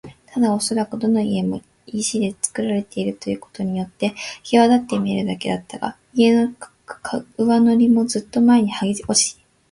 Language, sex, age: Japanese, female, under 19